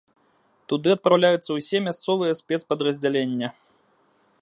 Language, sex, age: Belarusian, male, 19-29